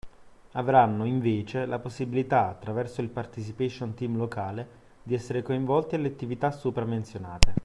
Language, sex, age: Italian, male, 19-29